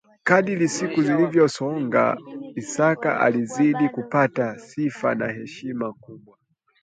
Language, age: Swahili, 19-29